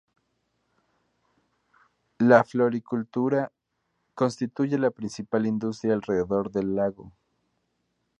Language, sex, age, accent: Spanish, male, 19-29, México